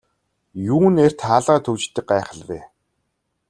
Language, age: Mongolian, 90+